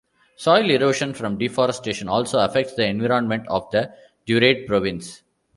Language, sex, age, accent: English, male, 40-49, India and South Asia (India, Pakistan, Sri Lanka)